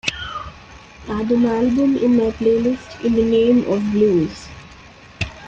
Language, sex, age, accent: English, female, 19-29, India and South Asia (India, Pakistan, Sri Lanka)